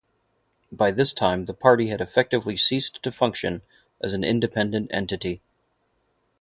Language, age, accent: English, 30-39, United States English